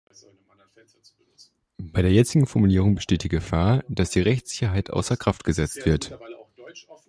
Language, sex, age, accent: German, male, 19-29, Deutschland Deutsch